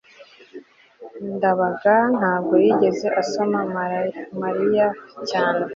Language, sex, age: Kinyarwanda, female, 19-29